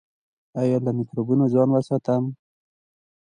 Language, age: Pashto, 19-29